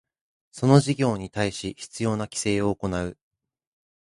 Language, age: Japanese, 19-29